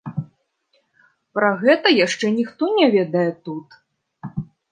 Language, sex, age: Belarusian, female, 19-29